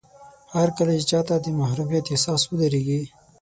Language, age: Pashto, 19-29